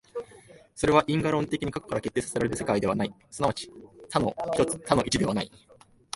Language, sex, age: Japanese, male, 19-29